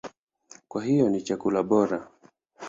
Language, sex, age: Swahili, male, 19-29